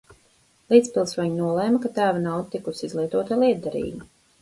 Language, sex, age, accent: Latvian, female, 40-49, Dzimtā valoda